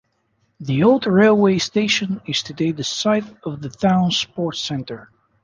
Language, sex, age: English, male, 19-29